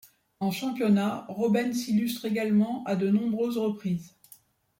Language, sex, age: French, female, 50-59